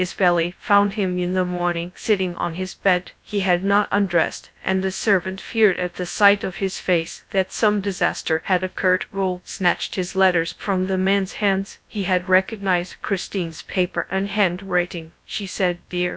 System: TTS, GradTTS